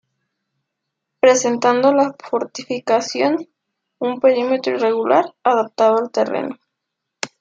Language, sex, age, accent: Spanish, female, 19-29, México